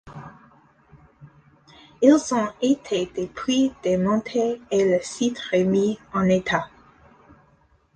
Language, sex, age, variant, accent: French, female, 19-29, Français d'Amérique du Nord, Français des États-Unis